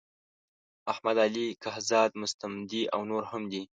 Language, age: Pashto, under 19